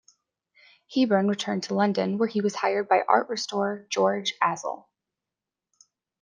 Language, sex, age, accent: English, female, 19-29, United States English